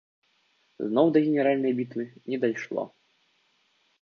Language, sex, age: Belarusian, male, 19-29